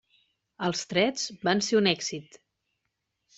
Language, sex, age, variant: Catalan, female, 40-49, Central